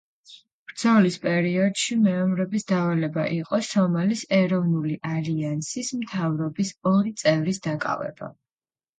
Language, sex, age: Georgian, female, 19-29